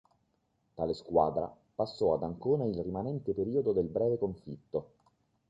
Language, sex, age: Italian, male, 50-59